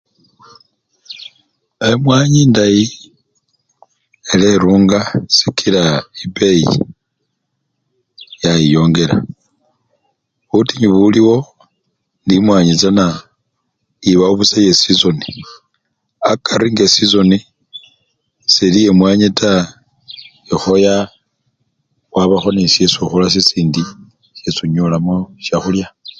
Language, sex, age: Luyia, male, 60-69